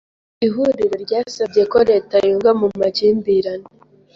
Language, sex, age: Kinyarwanda, female, 19-29